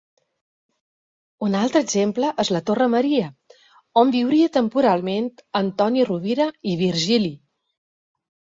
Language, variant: Catalan, Balear